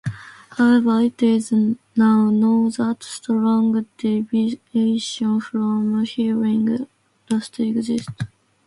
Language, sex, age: English, female, 19-29